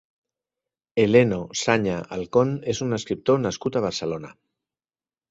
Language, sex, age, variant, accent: Catalan, male, 60-69, Central, Barcelonès